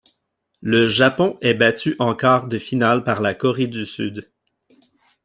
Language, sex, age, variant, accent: French, male, 30-39, Français d'Amérique du Nord, Français du Canada